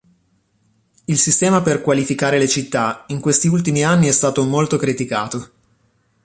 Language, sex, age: Italian, male, 30-39